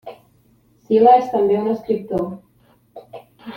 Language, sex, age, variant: Catalan, female, 19-29, Central